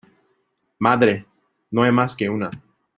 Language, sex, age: Spanish, male, under 19